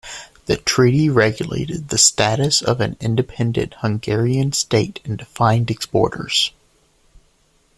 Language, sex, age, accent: English, male, 19-29, United States English